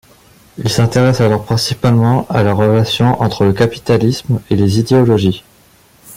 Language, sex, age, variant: French, male, 19-29, Français de métropole